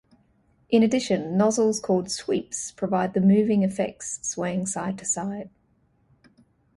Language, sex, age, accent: English, female, 30-39, Australian English